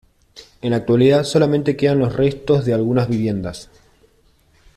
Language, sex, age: Spanish, male, 30-39